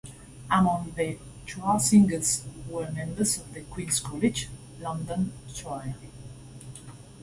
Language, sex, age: English, female, 40-49